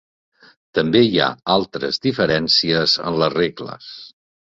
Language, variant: Catalan, Nord-Occidental